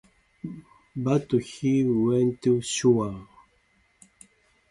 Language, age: English, 60-69